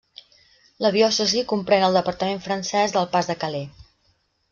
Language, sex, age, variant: Catalan, female, 50-59, Central